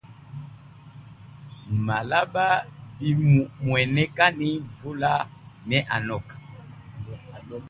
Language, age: Luba-Lulua, 40-49